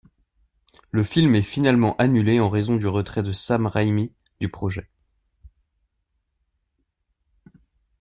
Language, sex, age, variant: French, male, 19-29, Français de métropole